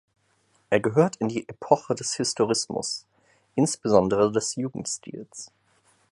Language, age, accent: German, 19-29, Deutschland Deutsch